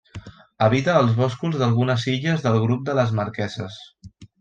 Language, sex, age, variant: Catalan, male, 30-39, Central